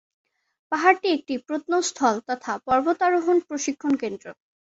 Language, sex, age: Bengali, female, 19-29